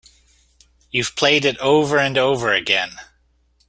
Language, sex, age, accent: English, male, 40-49, Canadian English